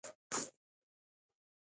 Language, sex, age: Jauja Wanca Quechua, female, 19-29